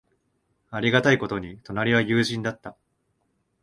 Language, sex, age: Japanese, male, 19-29